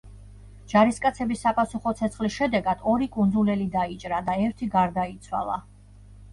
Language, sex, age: Georgian, female, 40-49